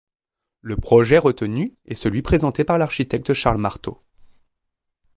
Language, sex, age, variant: French, male, 30-39, Français de métropole